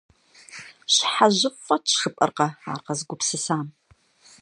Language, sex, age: Kabardian, female, 40-49